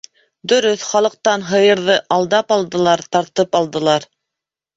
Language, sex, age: Bashkir, female, 30-39